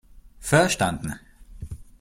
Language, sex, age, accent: German, male, 30-39, Österreichisches Deutsch